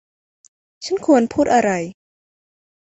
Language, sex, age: Thai, female, under 19